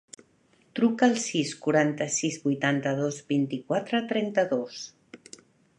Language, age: Catalan, 50-59